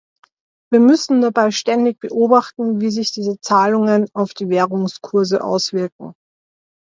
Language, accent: German, Österreichisches Deutsch